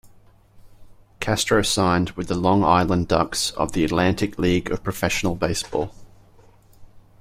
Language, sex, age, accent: English, male, 30-39, Australian English